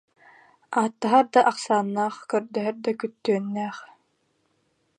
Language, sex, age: Yakut, female, 19-29